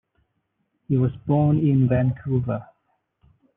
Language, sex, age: English, male, 40-49